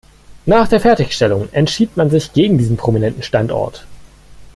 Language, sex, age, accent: German, male, 19-29, Deutschland Deutsch